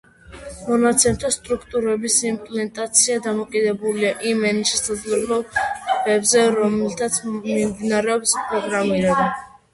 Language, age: Georgian, under 19